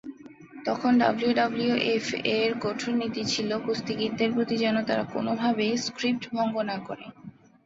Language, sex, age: Bengali, female, 19-29